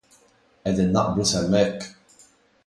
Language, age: Maltese, 19-29